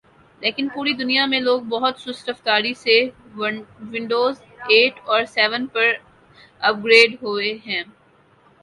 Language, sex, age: Urdu, female, 19-29